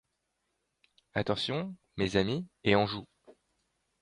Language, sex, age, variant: French, male, under 19, Français de métropole